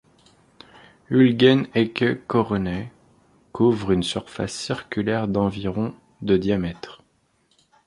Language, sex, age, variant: French, male, 30-39, Français de métropole